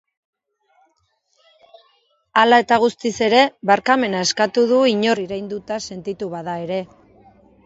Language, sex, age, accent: Basque, female, 40-49, Erdialdekoa edo Nafarra (Gipuzkoa, Nafarroa)